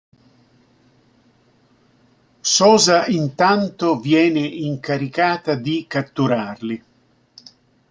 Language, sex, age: Italian, male, 60-69